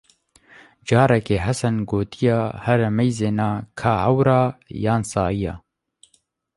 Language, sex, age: Kurdish, male, 19-29